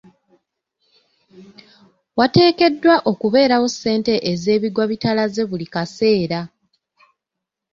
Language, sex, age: Ganda, female, 19-29